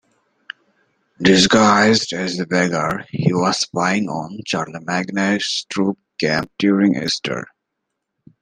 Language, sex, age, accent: English, male, 19-29, United States English